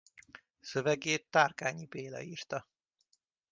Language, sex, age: Hungarian, male, 30-39